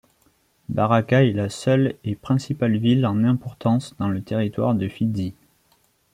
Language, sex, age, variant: French, male, 19-29, Français de métropole